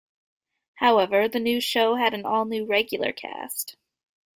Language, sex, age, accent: English, female, 19-29, United States English